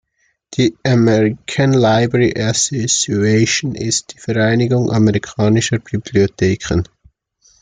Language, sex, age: German, male, 19-29